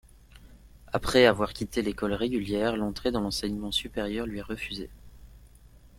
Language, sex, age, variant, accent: French, male, 19-29, Français d'Europe, Français de Belgique